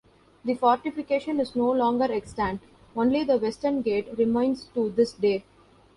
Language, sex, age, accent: English, female, 19-29, India and South Asia (India, Pakistan, Sri Lanka)